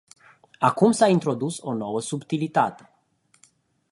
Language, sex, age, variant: Romanian, male, 40-49, Romanian-Romania